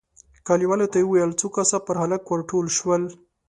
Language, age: Pashto, 19-29